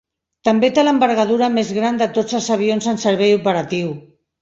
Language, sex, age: Catalan, female, 60-69